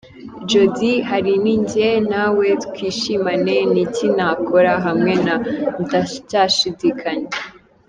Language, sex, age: Kinyarwanda, female, 19-29